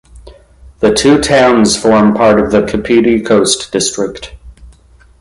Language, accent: English, United States English